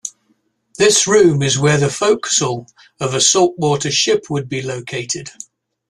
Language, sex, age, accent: English, male, 60-69, England English